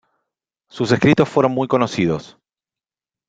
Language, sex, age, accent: Spanish, male, 40-49, Rioplatense: Argentina, Uruguay, este de Bolivia, Paraguay